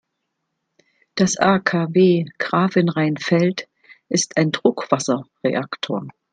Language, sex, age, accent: German, female, 50-59, Deutschland Deutsch